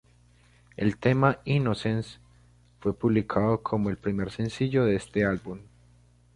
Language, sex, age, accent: Spanish, male, 19-29, Andino-Pacífico: Colombia, Perú, Ecuador, oeste de Bolivia y Venezuela andina